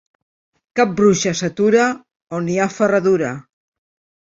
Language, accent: Catalan, Barceloní